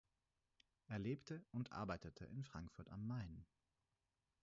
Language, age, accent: German, 30-39, Österreichisches Deutsch